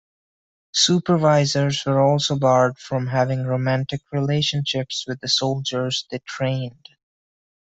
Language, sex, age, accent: English, male, 19-29, India and South Asia (India, Pakistan, Sri Lanka)